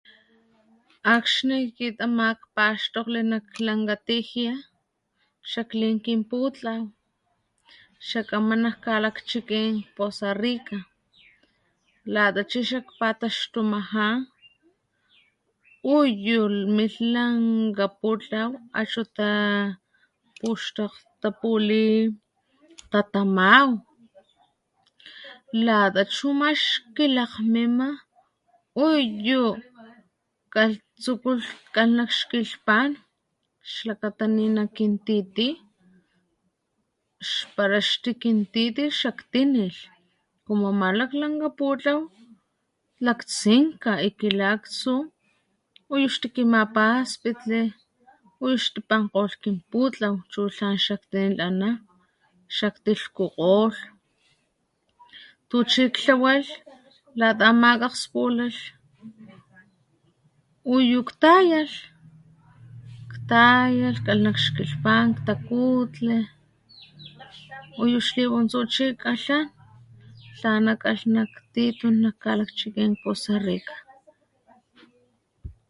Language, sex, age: Papantla Totonac, female, 30-39